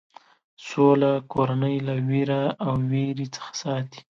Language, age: Pashto, 19-29